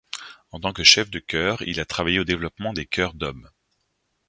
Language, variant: French, Français de métropole